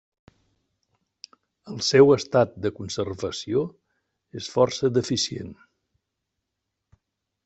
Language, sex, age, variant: Catalan, male, 60-69, Central